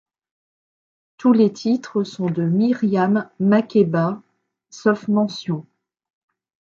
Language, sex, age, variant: French, female, 50-59, Français de métropole